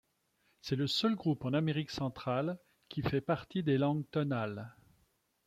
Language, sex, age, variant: French, male, 60-69, Français de métropole